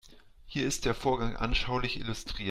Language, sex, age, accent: German, male, 40-49, Deutschland Deutsch